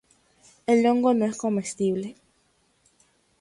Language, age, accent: Spanish, 19-29, Andino-Pacífico: Colombia, Perú, Ecuador, oeste de Bolivia y Venezuela andina